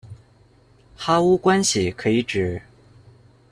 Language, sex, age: Chinese, male, 19-29